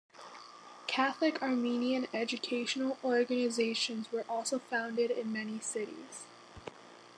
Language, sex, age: English, female, 19-29